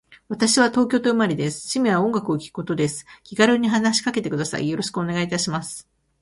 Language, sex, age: Japanese, female, 50-59